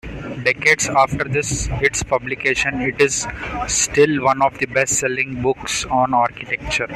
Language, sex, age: English, male, under 19